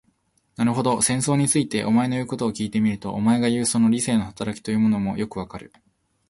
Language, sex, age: Japanese, male, 19-29